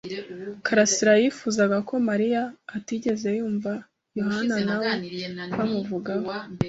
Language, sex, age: Kinyarwanda, female, 30-39